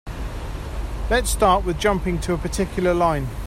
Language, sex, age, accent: English, male, 50-59, England English